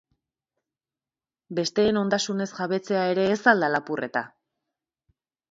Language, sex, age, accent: Basque, female, 30-39, Erdialdekoa edo Nafarra (Gipuzkoa, Nafarroa)